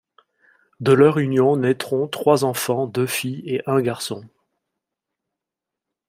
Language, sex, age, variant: French, male, 40-49, Français de métropole